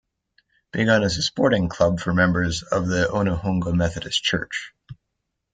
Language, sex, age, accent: English, male, 40-49, United States English